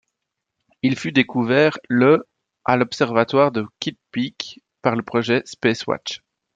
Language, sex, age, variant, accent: French, male, 30-39, Français d'Europe, Français de Belgique